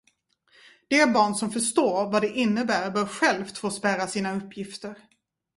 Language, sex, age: Swedish, female, 40-49